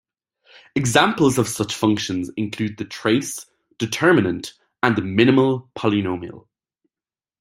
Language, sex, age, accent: English, male, 19-29, Irish English